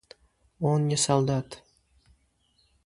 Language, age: Russian, under 19